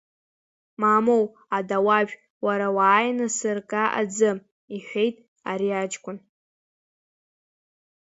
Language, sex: Abkhazian, female